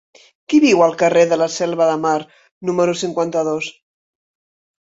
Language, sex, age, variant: Catalan, female, 50-59, Central